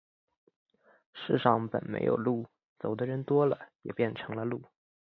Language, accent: Chinese, 出生地：浙江省